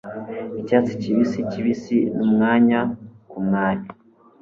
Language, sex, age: Kinyarwanda, male, 19-29